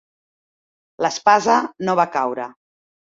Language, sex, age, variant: Catalan, female, 40-49, Central